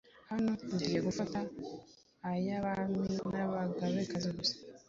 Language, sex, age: Kinyarwanda, female, 19-29